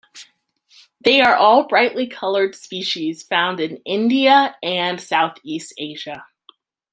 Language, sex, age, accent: English, female, 19-29, United States English